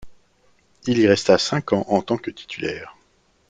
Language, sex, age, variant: French, male, 30-39, Français de métropole